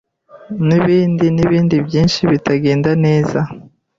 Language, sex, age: Kinyarwanda, female, 30-39